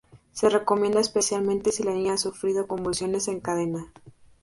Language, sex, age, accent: Spanish, female, 19-29, México